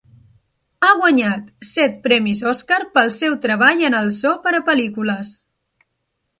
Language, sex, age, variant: Catalan, female, 30-39, Central